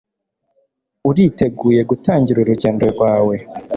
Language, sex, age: Kinyarwanda, male, 19-29